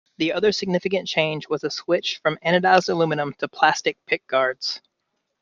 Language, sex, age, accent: English, male, 30-39, United States English